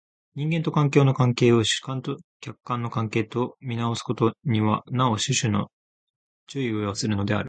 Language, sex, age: Japanese, male, 19-29